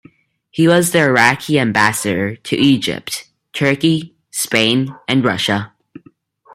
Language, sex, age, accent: English, male, under 19, United States English